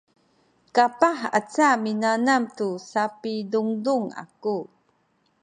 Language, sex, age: Sakizaya, female, 50-59